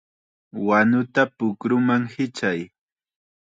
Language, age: Chiquián Ancash Quechua, 19-29